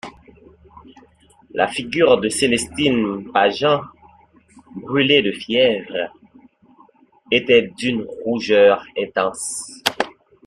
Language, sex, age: French, male, 19-29